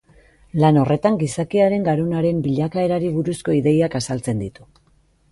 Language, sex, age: Basque, female, 40-49